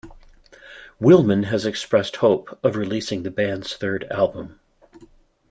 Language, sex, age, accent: English, male, 50-59, United States English